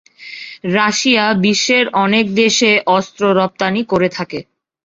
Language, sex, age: Bengali, female, 19-29